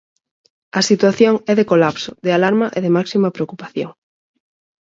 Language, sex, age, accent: Galician, female, 30-39, Normativo (estándar)